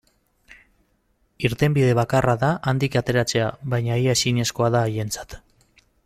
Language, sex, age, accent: Basque, male, 30-39, Mendebalekoa (Araba, Bizkaia, Gipuzkoako mendebaleko herri batzuk)